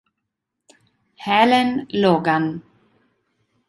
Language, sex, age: Italian, female, 30-39